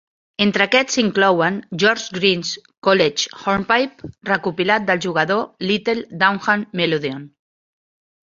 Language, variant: Catalan, Central